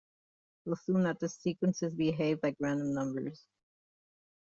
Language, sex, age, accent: English, female, 30-39, United States English